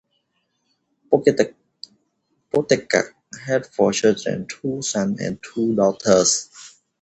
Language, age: English, 30-39